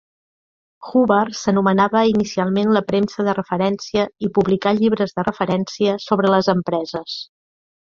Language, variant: Catalan, Central